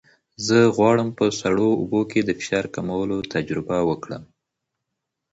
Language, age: Pashto, 30-39